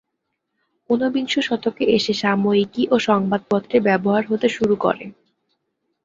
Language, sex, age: Bengali, female, 19-29